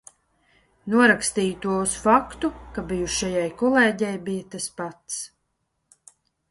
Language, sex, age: Latvian, female, 30-39